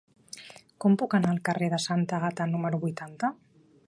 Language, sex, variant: Catalan, female, Septentrional